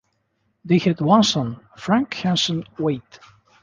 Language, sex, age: English, male, 19-29